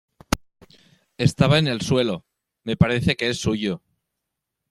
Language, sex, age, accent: Spanish, male, 30-39, España: Norte peninsular (Asturias, Castilla y León, Cantabria, País Vasco, Navarra, Aragón, La Rioja, Guadalajara, Cuenca)